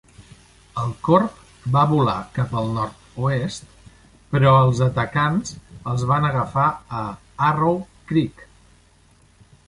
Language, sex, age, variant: Catalan, male, 50-59, Central